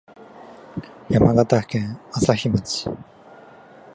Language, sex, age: Japanese, male, 19-29